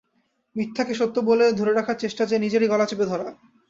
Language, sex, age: Bengali, male, 19-29